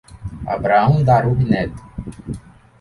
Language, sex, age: Portuguese, male, 19-29